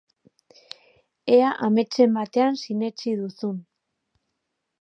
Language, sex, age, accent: Basque, female, 30-39, Erdialdekoa edo Nafarra (Gipuzkoa, Nafarroa)